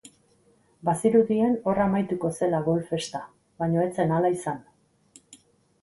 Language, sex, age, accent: Basque, female, 50-59, Erdialdekoa edo Nafarra (Gipuzkoa, Nafarroa)